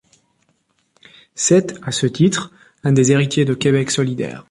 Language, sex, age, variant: French, male, 19-29, Français du nord de l'Afrique